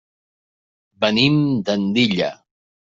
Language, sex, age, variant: Catalan, male, 40-49, Central